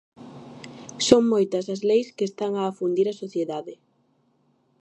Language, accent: Galician, Oriental (común en zona oriental)